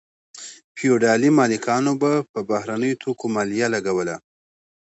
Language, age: Pashto, 40-49